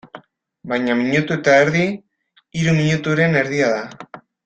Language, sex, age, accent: Basque, male, under 19, Erdialdekoa edo Nafarra (Gipuzkoa, Nafarroa)